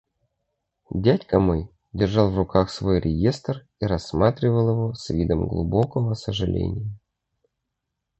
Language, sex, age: Russian, male, 30-39